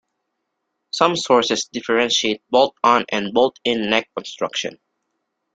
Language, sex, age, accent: English, male, 19-29, Filipino